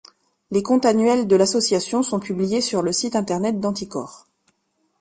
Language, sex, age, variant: French, female, 30-39, Français de métropole